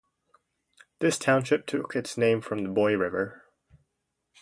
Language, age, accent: English, 19-29, United States English